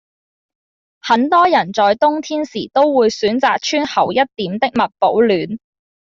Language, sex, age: Cantonese, female, under 19